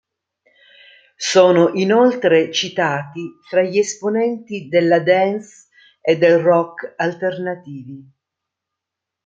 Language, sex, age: Italian, female, 50-59